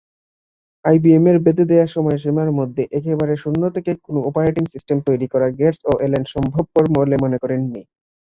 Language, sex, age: Bengali, male, 19-29